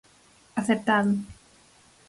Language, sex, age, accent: Galician, female, 19-29, Central (gheada)